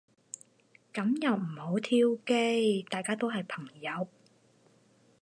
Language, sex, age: Cantonese, female, 30-39